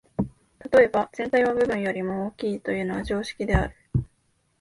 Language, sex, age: Japanese, female, 19-29